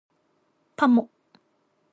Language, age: Japanese, 19-29